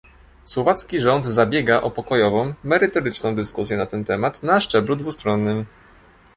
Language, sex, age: Polish, male, 19-29